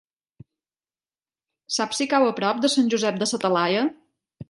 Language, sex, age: Catalan, female, 40-49